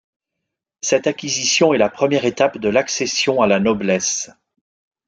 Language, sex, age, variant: French, male, 40-49, Français de métropole